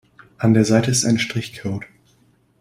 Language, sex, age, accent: German, male, under 19, Deutschland Deutsch